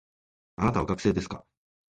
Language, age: Japanese, 40-49